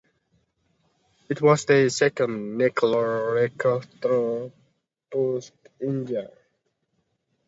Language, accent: English, United States English